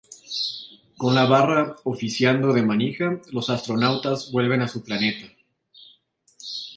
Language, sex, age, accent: Spanish, male, 30-39, México